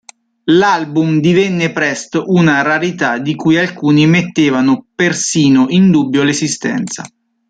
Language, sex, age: Italian, male, 30-39